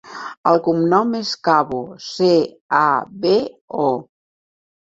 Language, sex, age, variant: Catalan, female, 50-59, Central